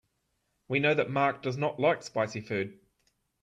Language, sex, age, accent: English, male, 30-39, Australian English